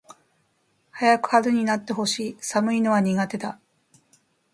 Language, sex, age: Japanese, female, 50-59